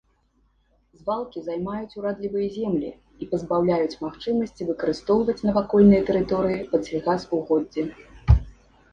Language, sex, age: Belarusian, female, 40-49